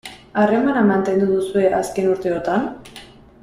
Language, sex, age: Basque, female, 19-29